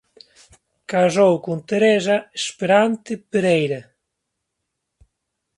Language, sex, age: Galician, male, 40-49